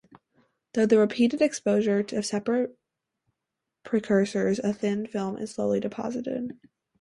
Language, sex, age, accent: English, female, under 19, United States English